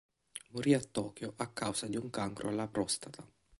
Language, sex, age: Italian, male, 19-29